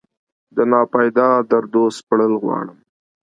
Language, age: Pashto, 30-39